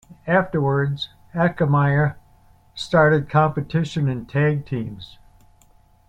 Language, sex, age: English, male, 70-79